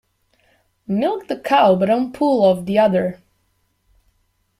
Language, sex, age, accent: English, female, 30-39, United States English